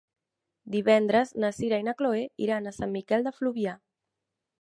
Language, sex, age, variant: Catalan, female, 19-29, Central